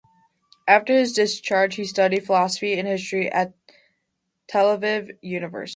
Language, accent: English, United States English